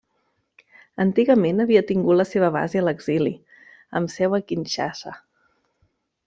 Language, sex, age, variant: Catalan, female, 40-49, Central